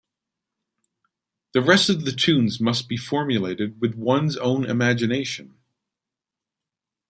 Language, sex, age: English, male, 50-59